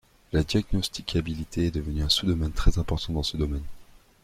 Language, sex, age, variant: French, male, 19-29, Français de métropole